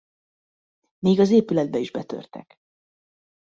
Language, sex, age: Hungarian, female, 19-29